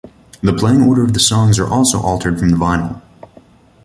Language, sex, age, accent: English, male, 19-29, United States English